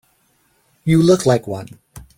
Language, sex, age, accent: English, male, 30-39, United States English